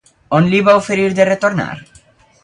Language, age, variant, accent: Catalan, under 19, Valencià septentrional, valencià